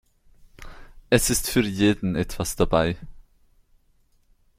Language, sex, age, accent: German, male, 19-29, Schweizerdeutsch